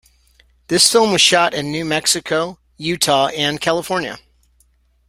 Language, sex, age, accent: English, male, 40-49, United States English